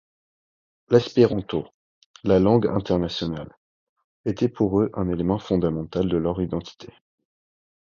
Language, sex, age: French, male, 19-29